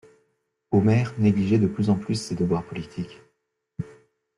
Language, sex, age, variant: French, male, 19-29, Français de métropole